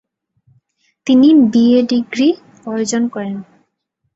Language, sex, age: Bengali, female, 19-29